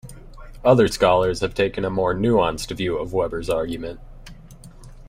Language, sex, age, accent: English, male, 19-29, United States English